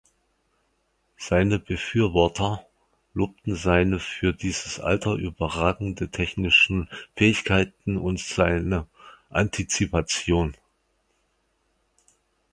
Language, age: German, 40-49